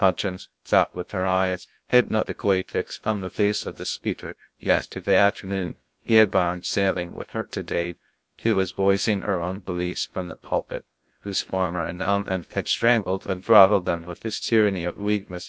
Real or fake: fake